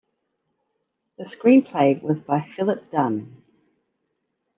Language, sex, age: English, female, 40-49